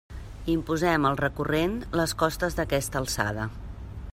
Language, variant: Catalan, Central